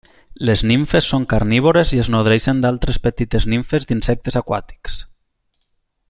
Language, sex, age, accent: Catalan, male, 19-29, valencià